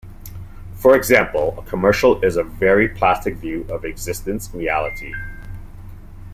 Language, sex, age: English, male, 40-49